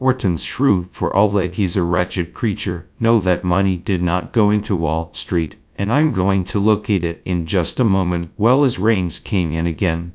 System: TTS, GradTTS